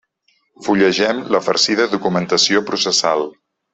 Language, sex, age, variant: Catalan, male, 50-59, Central